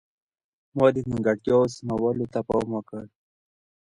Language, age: Pashto, 19-29